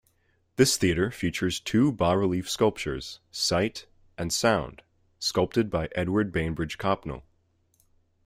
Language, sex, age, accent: English, male, 19-29, United States English